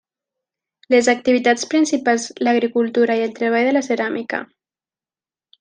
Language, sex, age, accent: Catalan, female, 19-29, valencià